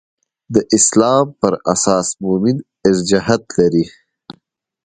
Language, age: Pashto, 19-29